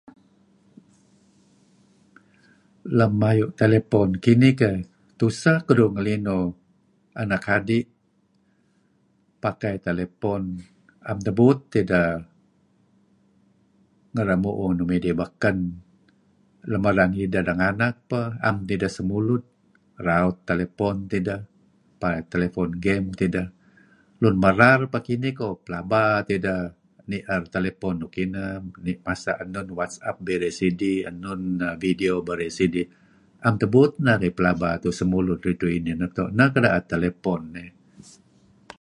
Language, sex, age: Kelabit, male, 70-79